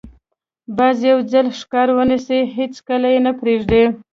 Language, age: Pashto, 19-29